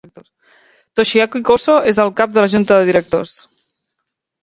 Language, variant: Catalan, Central